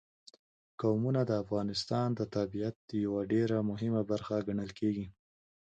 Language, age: Pashto, 19-29